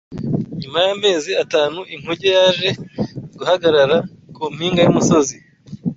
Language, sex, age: Kinyarwanda, male, 19-29